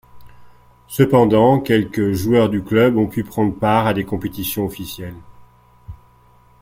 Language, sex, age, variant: French, male, 40-49, Français de métropole